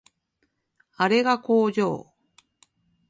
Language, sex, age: Japanese, female, 50-59